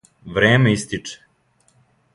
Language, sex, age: Serbian, male, 19-29